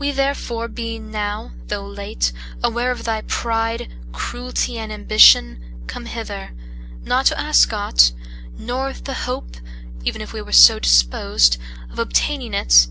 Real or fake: real